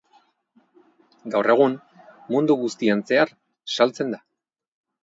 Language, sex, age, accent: Basque, male, 30-39, Erdialdekoa edo Nafarra (Gipuzkoa, Nafarroa)